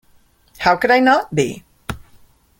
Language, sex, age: English, female, 50-59